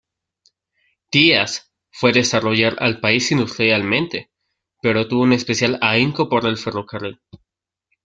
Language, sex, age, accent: Spanish, male, under 19, México